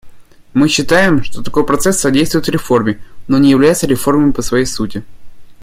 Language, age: Russian, 19-29